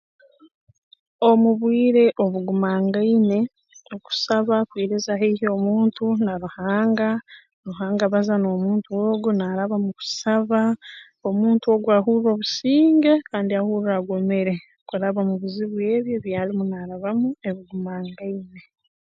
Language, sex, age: Tooro, female, 19-29